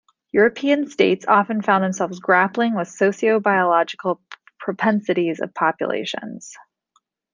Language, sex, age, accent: English, female, 30-39, United States English